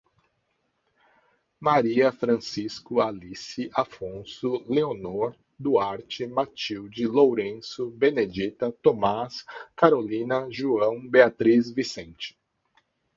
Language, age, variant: Portuguese, 50-59, Portuguese (Brasil)